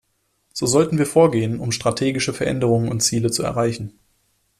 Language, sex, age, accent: German, male, 19-29, Deutschland Deutsch